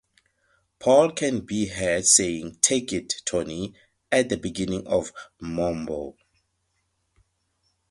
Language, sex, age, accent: English, male, 30-39, Southern African (South Africa, Zimbabwe, Namibia)